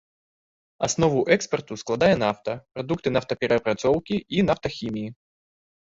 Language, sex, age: Belarusian, male, 19-29